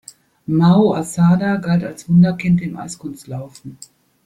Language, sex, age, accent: German, female, 50-59, Deutschland Deutsch